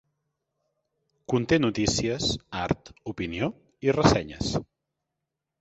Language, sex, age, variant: Catalan, male, 30-39, Central